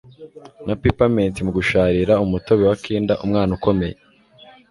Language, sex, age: Kinyarwanda, male, 19-29